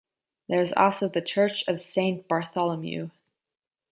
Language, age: English, under 19